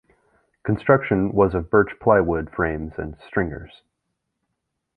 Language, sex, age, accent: English, male, 30-39, United States English